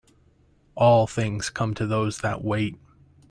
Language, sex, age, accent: English, male, 19-29, United States English